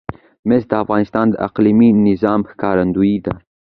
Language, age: Pashto, under 19